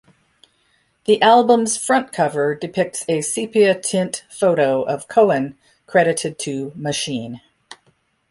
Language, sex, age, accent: English, female, 60-69, United States English